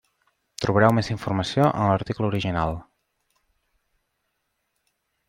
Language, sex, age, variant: Catalan, male, 30-39, Central